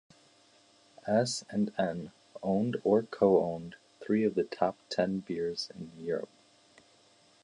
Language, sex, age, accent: English, male, under 19, United States English